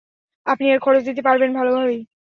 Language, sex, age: Bengali, female, 19-29